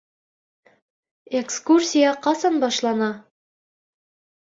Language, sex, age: Bashkir, female, 19-29